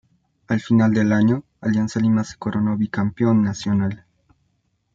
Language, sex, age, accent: Spanish, male, 19-29, Andino-Pacífico: Colombia, Perú, Ecuador, oeste de Bolivia y Venezuela andina